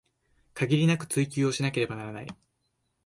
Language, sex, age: Japanese, male, 19-29